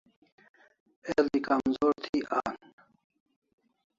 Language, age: Kalasha, 40-49